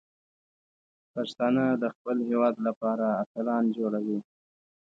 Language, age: Pashto, 19-29